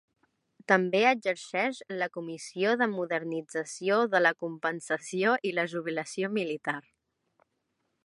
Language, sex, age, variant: Catalan, female, 40-49, Central